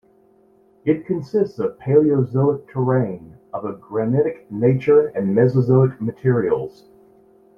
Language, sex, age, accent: English, male, 40-49, United States English